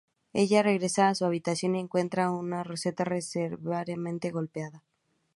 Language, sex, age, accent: Spanish, female, under 19, México